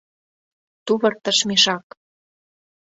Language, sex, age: Mari, female, 30-39